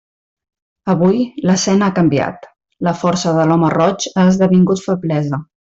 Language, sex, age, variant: Catalan, female, 40-49, Central